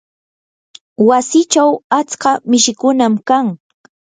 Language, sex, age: Yanahuanca Pasco Quechua, female, 19-29